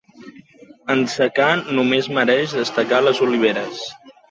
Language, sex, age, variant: Catalan, male, 19-29, Nord-Occidental